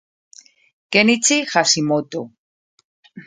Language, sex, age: Spanish, female, 50-59